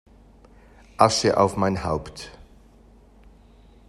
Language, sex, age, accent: German, male, 50-59, Schweizerdeutsch